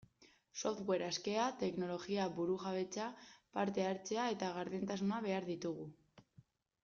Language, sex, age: Basque, female, 19-29